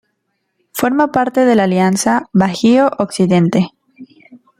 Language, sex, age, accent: Spanish, female, under 19, Andino-Pacífico: Colombia, Perú, Ecuador, oeste de Bolivia y Venezuela andina